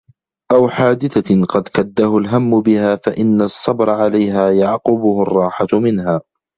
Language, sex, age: Arabic, male, 30-39